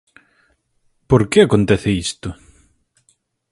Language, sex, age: Galician, male, 30-39